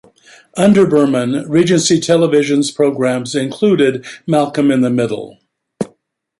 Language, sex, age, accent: English, male, 80-89, United States English